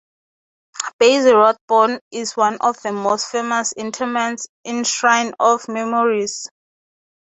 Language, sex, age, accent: English, female, 19-29, Southern African (South Africa, Zimbabwe, Namibia)